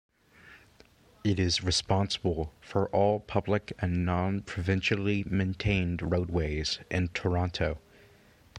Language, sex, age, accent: English, male, 19-29, United States English